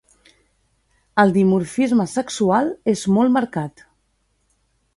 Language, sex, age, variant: Catalan, female, 40-49, Central